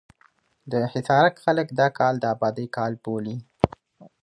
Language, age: Pashto, 19-29